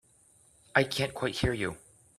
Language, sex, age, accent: English, male, 40-49, United States English